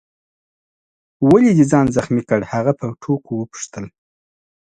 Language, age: Pashto, 30-39